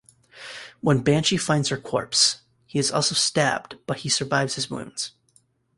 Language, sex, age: English, male, 19-29